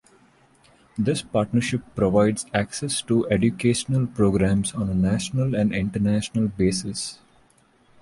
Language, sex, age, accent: English, male, 30-39, India and South Asia (India, Pakistan, Sri Lanka)